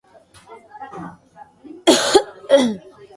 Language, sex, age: English, female, 19-29